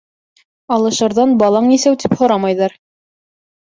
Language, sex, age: Bashkir, female, 19-29